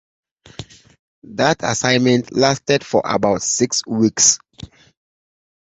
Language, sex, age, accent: English, male, 30-39, United States English